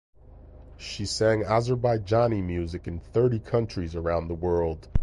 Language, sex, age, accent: English, male, 40-49, United States English